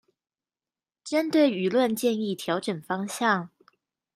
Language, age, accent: Chinese, 19-29, 出生地：臺北市